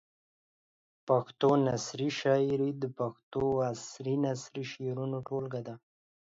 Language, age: Pashto, 19-29